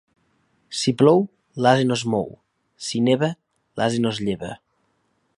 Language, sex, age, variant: Catalan, male, 19-29, Nord-Occidental